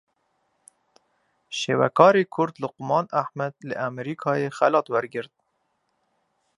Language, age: Kurdish, 19-29